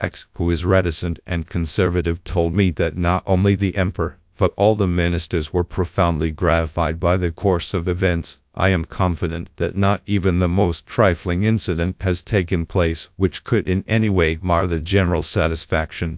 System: TTS, GradTTS